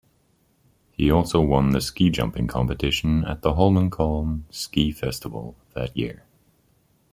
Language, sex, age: English, male, 30-39